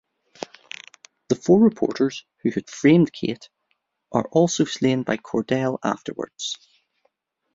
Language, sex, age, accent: English, male, 30-39, Irish English